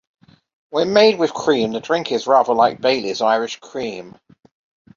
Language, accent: English, England English